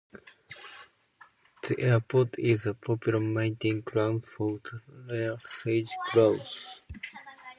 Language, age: English, 30-39